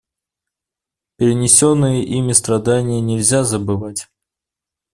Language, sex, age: Russian, male, under 19